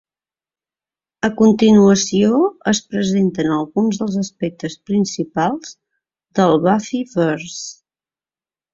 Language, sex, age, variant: Catalan, female, 50-59, Central